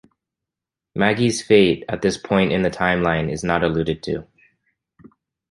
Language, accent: English, United States English